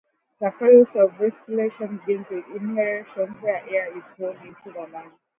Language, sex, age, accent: English, female, 19-29, United States English